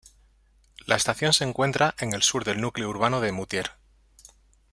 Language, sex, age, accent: Spanish, male, 30-39, España: Centro-Sur peninsular (Madrid, Toledo, Castilla-La Mancha)